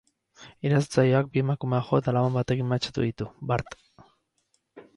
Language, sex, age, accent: Basque, male, 30-39, Mendebalekoa (Araba, Bizkaia, Gipuzkoako mendebaleko herri batzuk)